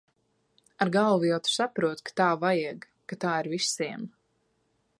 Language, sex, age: Latvian, female, 19-29